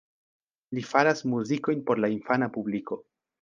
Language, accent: Esperanto, Internacia